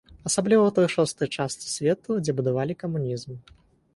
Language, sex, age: Belarusian, male, 19-29